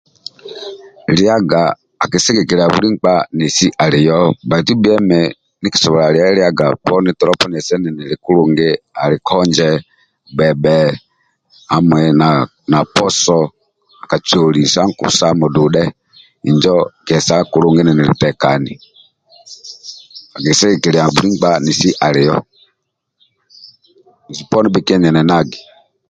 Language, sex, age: Amba (Uganda), male, 50-59